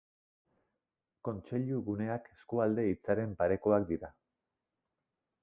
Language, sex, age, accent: Basque, male, 40-49, Erdialdekoa edo Nafarra (Gipuzkoa, Nafarroa)